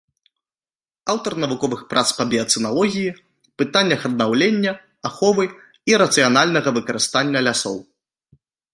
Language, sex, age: Belarusian, male, 19-29